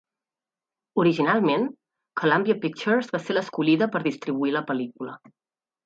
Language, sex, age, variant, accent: Catalan, female, 30-39, Central, central